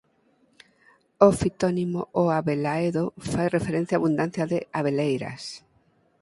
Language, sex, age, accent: Galician, female, 50-59, Normativo (estándar)